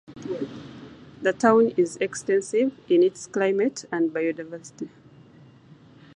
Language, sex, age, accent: English, female, 30-39, United States English